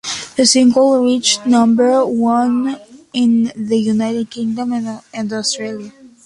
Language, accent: English, United States English